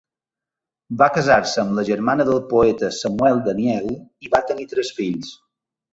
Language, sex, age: Catalan, male, 40-49